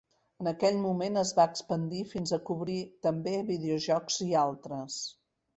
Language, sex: Catalan, female